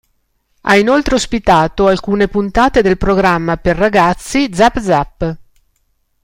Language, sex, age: Italian, female, 60-69